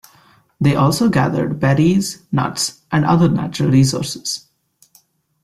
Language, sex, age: English, male, 19-29